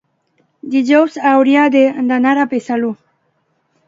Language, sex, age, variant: Catalan, female, under 19, Alacantí